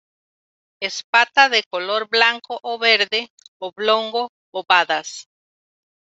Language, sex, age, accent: Spanish, female, 50-59, América central